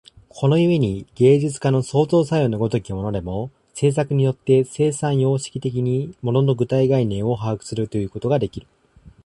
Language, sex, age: Japanese, male, 19-29